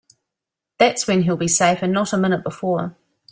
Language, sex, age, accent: English, female, 30-39, New Zealand English